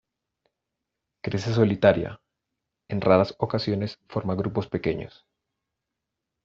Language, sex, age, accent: Spanish, male, 30-39, Andino-Pacífico: Colombia, Perú, Ecuador, oeste de Bolivia y Venezuela andina